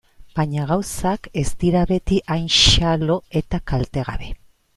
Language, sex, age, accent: Basque, female, 40-49, Mendebalekoa (Araba, Bizkaia, Gipuzkoako mendebaleko herri batzuk)